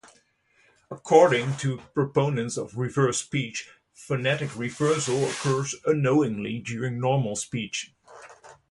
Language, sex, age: English, male, 30-39